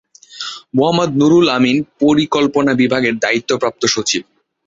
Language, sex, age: Bengali, male, 19-29